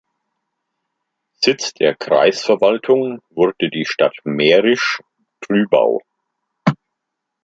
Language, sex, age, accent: German, male, 50-59, Deutschland Deutsch